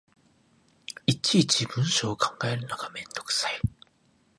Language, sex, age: Japanese, male, 19-29